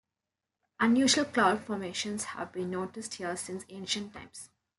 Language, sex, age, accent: English, female, 19-29, Hong Kong English